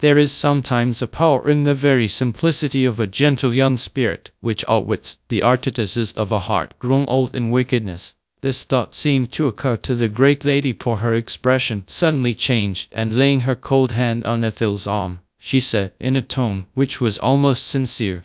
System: TTS, GradTTS